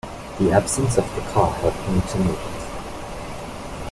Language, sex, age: English, male, 19-29